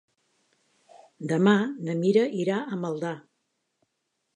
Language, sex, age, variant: Catalan, female, 70-79, Central